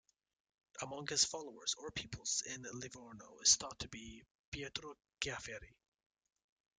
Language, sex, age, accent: English, male, 19-29, United States English